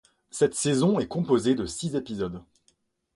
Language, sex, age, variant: French, male, 19-29, Français de métropole